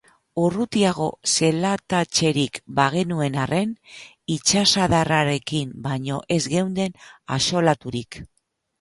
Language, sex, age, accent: Basque, female, 50-59, Mendebalekoa (Araba, Bizkaia, Gipuzkoako mendebaleko herri batzuk)